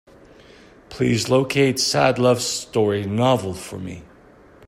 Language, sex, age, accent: English, male, 40-49, United States English